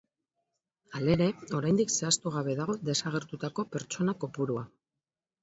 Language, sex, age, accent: Basque, female, 50-59, Mendebalekoa (Araba, Bizkaia, Gipuzkoako mendebaleko herri batzuk)